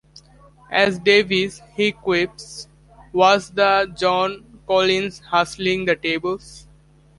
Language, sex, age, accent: English, male, under 19, United States English